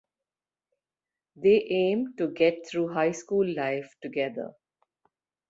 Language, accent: English, India and South Asia (India, Pakistan, Sri Lanka)